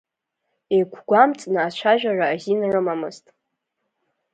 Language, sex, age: Abkhazian, female, under 19